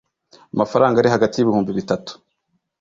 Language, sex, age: Kinyarwanda, male, 19-29